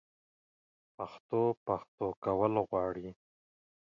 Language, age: Pashto, 30-39